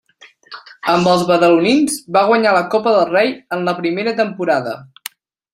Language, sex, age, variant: Catalan, male, 19-29, Central